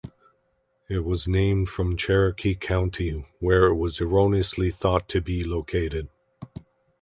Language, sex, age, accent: English, male, 50-59, Canadian English